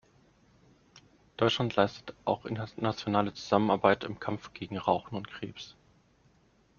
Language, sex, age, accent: German, male, 19-29, Deutschland Deutsch